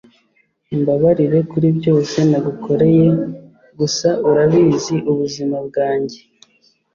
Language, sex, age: Kinyarwanda, male, 30-39